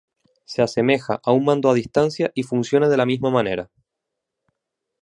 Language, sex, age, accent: Spanish, male, 19-29, España: Islas Canarias